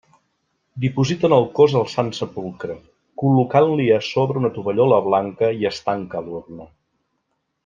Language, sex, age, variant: Catalan, male, 40-49, Central